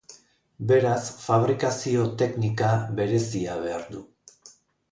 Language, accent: Basque, Erdialdekoa edo Nafarra (Gipuzkoa, Nafarroa)